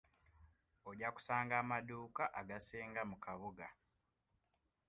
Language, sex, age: Ganda, male, 19-29